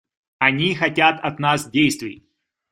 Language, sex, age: Russian, male, 30-39